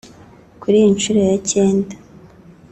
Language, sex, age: Kinyarwanda, female, 19-29